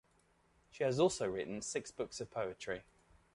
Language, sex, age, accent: English, male, 30-39, England English